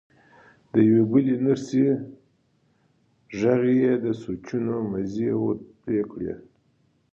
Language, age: Pashto, 40-49